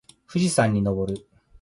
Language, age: Japanese, 19-29